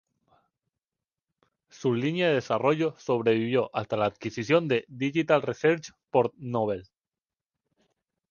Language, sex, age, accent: Spanish, male, 19-29, España: Islas Canarias